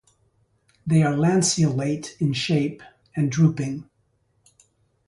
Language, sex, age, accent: English, male, 70-79, United States English